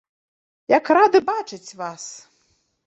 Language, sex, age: Belarusian, female, 40-49